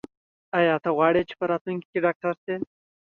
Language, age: Pashto, 19-29